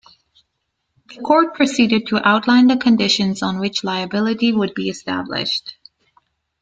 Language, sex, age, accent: English, female, 30-39, Canadian English